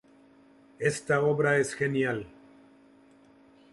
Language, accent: Spanish, México